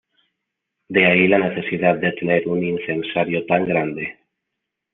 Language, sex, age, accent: Spanish, male, 30-39, España: Centro-Sur peninsular (Madrid, Toledo, Castilla-La Mancha)